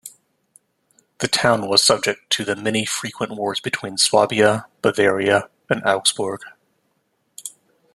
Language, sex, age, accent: English, male, 30-39, United States English